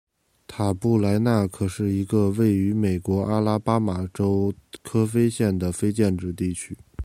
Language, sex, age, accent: Chinese, male, 19-29, 出生地：北京市